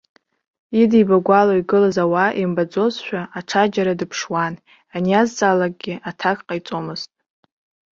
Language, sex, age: Abkhazian, male, under 19